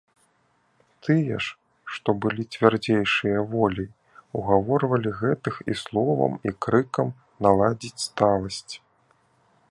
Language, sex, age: Belarusian, male, 30-39